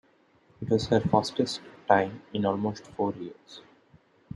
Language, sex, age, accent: English, male, 19-29, India and South Asia (India, Pakistan, Sri Lanka)